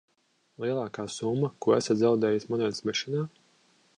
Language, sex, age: Latvian, male, 40-49